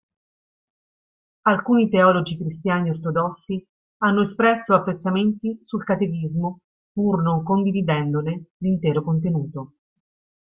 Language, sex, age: Italian, female, 40-49